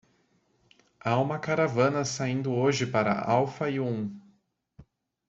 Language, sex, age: Portuguese, male, 19-29